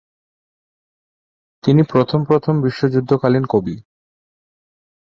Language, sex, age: Bengali, male, 30-39